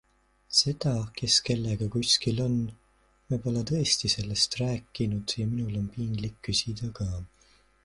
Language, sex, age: Estonian, male, 19-29